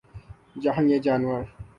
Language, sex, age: Urdu, male, 19-29